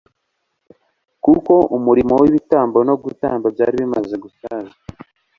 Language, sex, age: Kinyarwanda, male, 19-29